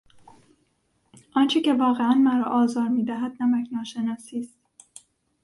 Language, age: Persian, 30-39